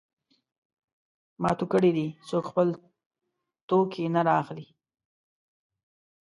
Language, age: Pashto, 19-29